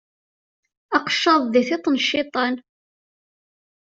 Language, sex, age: Kabyle, female, 19-29